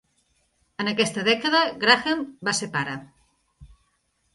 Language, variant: Catalan, Nord-Occidental